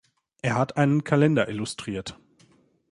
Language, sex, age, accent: German, male, 19-29, Deutschland Deutsch